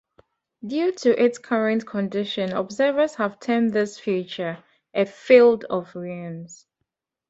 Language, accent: English, Southern African (South Africa, Zimbabwe, Namibia)